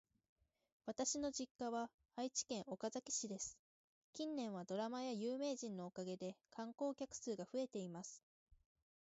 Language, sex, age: Japanese, female, 19-29